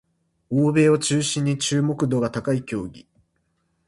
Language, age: Japanese, 19-29